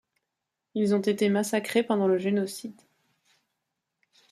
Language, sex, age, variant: French, female, 30-39, Français de métropole